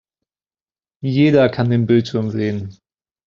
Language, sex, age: German, male, 19-29